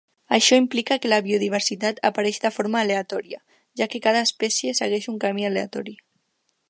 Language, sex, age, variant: Catalan, female, under 19, Central